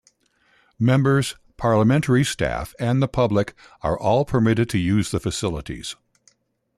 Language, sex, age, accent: English, male, 60-69, United States English